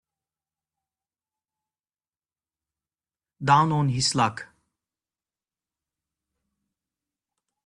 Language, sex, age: English, male, 30-39